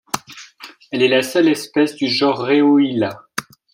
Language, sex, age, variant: French, male, 40-49, Français de métropole